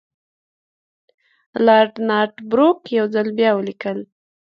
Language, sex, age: Pashto, female, 30-39